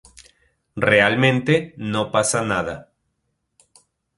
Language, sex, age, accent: Spanish, male, 40-49, Andino-Pacífico: Colombia, Perú, Ecuador, oeste de Bolivia y Venezuela andina